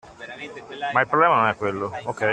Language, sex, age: Italian, male, 30-39